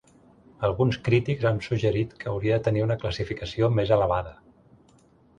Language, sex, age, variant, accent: Catalan, male, 40-49, Central, central